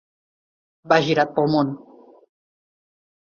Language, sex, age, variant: Catalan, female, 40-49, Central